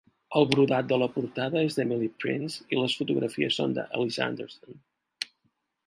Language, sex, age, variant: Catalan, male, 50-59, Central